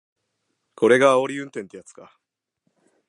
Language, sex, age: Japanese, male, 19-29